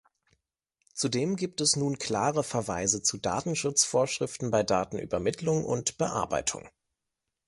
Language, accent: German, Deutschland Deutsch